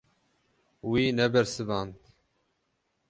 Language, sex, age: Kurdish, male, 30-39